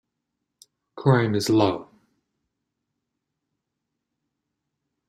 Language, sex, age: English, male, 60-69